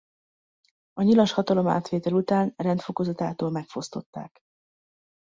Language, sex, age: Hungarian, female, 19-29